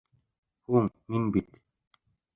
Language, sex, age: Bashkir, male, 30-39